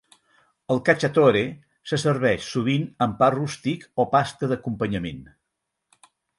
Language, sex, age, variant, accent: Catalan, male, 60-69, Central, central